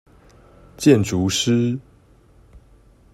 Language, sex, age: Chinese, male, 30-39